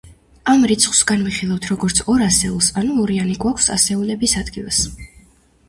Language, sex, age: Georgian, female, 19-29